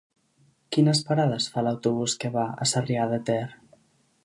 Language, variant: Catalan, Central